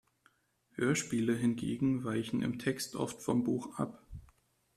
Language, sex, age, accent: German, male, 30-39, Deutschland Deutsch